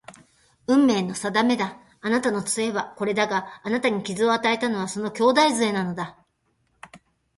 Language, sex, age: Japanese, female, 50-59